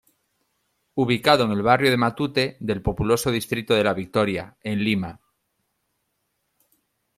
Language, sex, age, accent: Spanish, male, 40-49, España: Norte peninsular (Asturias, Castilla y León, Cantabria, País Vasco, Navarra, Aragón, La Rioja, Guadalajara, Cuenca)